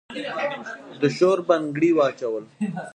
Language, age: Pashto, 19-29